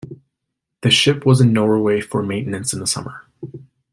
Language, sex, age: English, male, 19-29